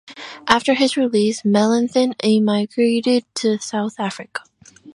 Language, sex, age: English, female, 19-29